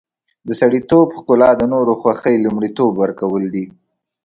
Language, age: Pashto, 19-29